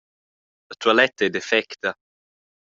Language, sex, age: Romansh, male, under 19